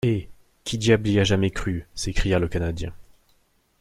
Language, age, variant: French, 30-39, Français de métropole